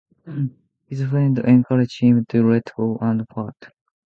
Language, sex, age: English, male, 19-29